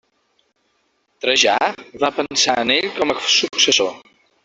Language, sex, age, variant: Catalan, male, 40-49, Central